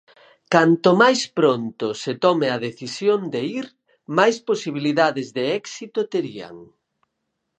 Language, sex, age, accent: Galician, male, 50-59, Oriental (común en zona oriental)